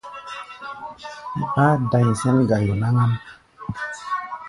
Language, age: Gbaya, 30-39